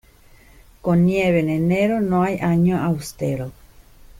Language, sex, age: Spanish, female, 50-59